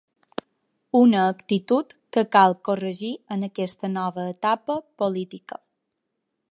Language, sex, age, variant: Catalan, female, 19-29, Balear